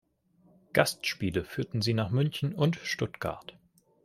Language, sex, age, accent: German, male, 19-29, Deutschland Deutsch